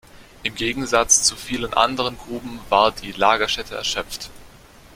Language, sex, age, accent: German, male, under 19, Deutschland Deutsch